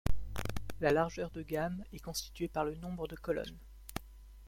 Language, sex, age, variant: French, male, 19-29, Français de métropole